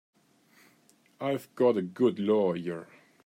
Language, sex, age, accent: English, male, 19-29, Canadian English